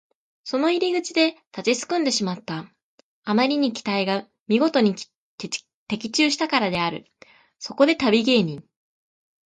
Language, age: Japanese, 19-29